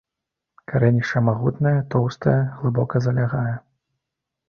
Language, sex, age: Belarusian, male, 30-39